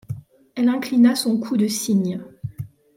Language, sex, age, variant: French, female, 40-49, Français de métropole